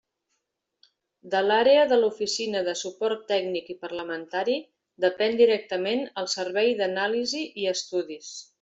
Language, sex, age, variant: Catalan, female, 50-59, Central